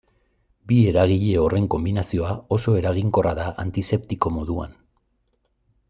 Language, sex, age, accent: Basque, male, 40-49, Erdialdekoa edo Nafarra (Gipuzkoa, Nafarroa)